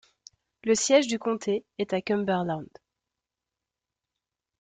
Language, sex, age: French, female, 19-29